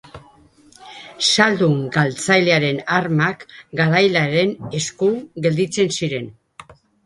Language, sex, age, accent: Basque, female, 40-49, Mendebalekoa (Araba, Bizkaia, Gipuzkoako mendebaleko herri batzuk)